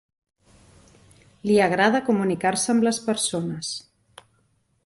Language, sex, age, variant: Catalan, female, 40-49, Central